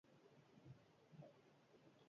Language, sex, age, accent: Basque, female, 19-29, Mendebalekoa (Araba, Bizkaia, Gipuzkoako mendebaleko herri batzuk)